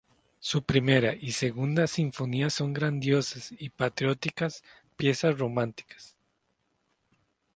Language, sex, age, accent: Spanish, male, 30-39, América central